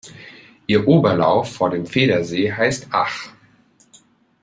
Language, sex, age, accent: German, male, 19-29, Deutschland Deutsch